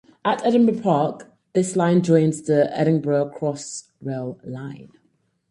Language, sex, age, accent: English, female, 19-29, England English